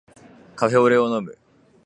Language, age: Japanese, 19-29